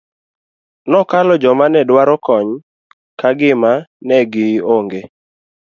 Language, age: Luo (Kenya and Tanzania), 19-29